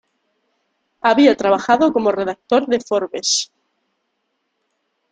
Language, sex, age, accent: Spanish, female, 30-39, España: Centro-Sur peninsular (Madrid, Toledo, Castilla-La Mancha)